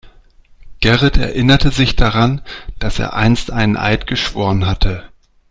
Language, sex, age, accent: German, male, 40-49, Deutschland Deutsch